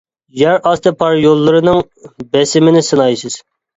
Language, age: Uyghur, 19-29